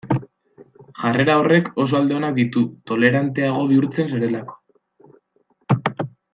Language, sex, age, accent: Basque, male, 19-29, Erdialdekoa edo Nafarra (Gipuzkoa, Nafarroa)